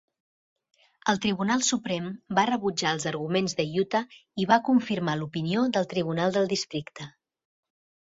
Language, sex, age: Catalan, female, 40-49